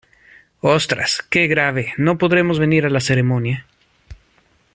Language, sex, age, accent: Spanish, male, 30-39, México